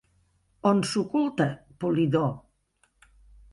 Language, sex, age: Catalan, female, 60-69